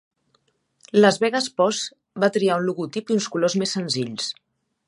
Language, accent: Catalan, central; nord-occidental